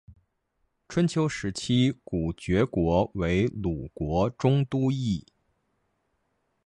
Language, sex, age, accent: Chinese, male, 40-49, 出生地：北京市